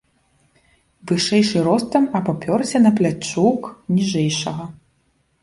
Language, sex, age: Belarusian, female, 30-39